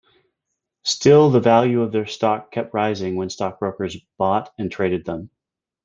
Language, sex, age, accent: English, male, 40-49, United States English